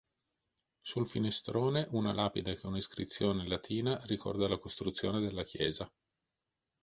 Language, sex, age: Italian, male, 40-49